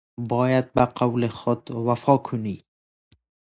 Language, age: Persian, 19-29